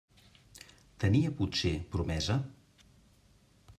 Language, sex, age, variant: Catalan, male, 50-59, Central